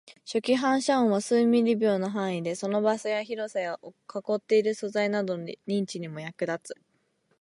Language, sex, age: Japanese, female, 19-29